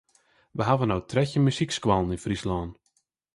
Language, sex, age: Western Frisian, male, 19-29